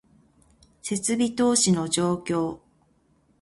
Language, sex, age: Japanese, female, 50-59